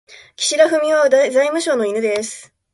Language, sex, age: Japanese, female, 19-29